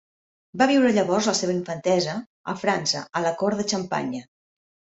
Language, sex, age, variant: Catalan, female, 50-59, Central